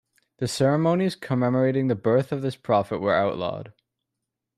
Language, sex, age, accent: English, male, under 19, Canadian English